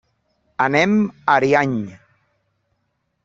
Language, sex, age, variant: Catalan, male, 40-49, Central